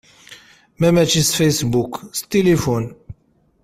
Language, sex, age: Kabyle, male, 30-39